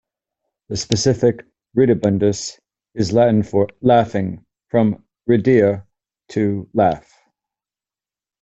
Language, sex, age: English, male, 40-49